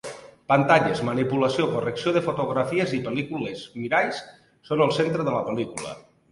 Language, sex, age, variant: Catalan, male, 40-49, Nord-Occidental